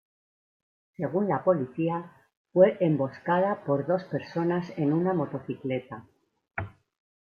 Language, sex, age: Spanish, female, 50-59